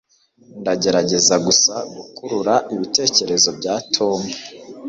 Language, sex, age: Kinyarwanda, male, 19-29